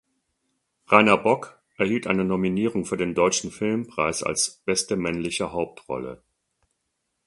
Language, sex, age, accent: German, male, 60-69, Deutschland Deutsch